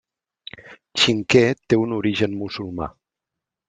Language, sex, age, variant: Catalan, male, 40-49, Central